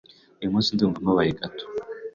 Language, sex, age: Kinyarwanda, male, 19-29